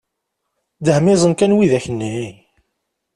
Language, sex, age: Kabyle, male, 30-39